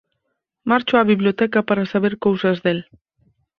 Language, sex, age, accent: Galician, female, 30-39, Oriental (común en zona oriental)